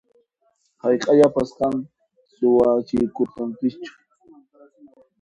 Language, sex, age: Puno Quechua, male, 30-39